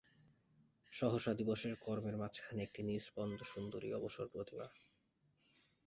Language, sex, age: Bengali, male, 19-29